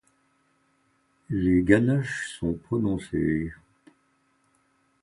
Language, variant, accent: French, Français d'Europe, Français de Suisse